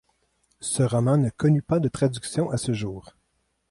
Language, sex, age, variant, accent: French, male, 40-49, Français d'Amérique du Nord, Français du Canada